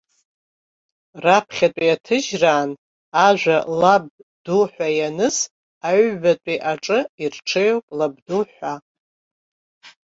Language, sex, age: Abkhazian, female, 60-69